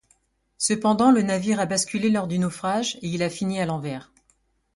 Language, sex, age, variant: French, female, 30-39, Français de métropole